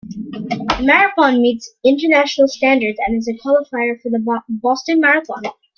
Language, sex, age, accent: English, female, under 19, Canadian English